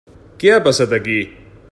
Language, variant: Catalan, Central